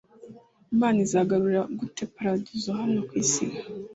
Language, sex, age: Kinyarwanda, female, 19-29